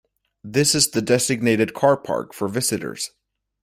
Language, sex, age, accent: English, male, 19-29, United States English